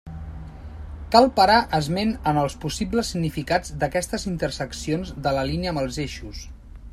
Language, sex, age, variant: Catalan, male, 40-49, Central